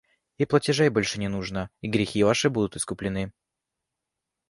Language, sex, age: Russian, male, 19-29